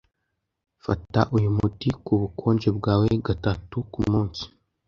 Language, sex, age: Kinyarwanda, male, under 19